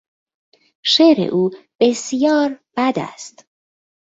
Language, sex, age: Persian, female, 19-29